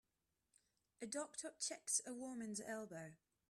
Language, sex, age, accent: English, female, 30-39, Hong Kong English